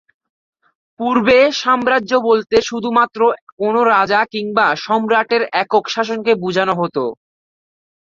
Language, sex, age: Bengali, male, 19-29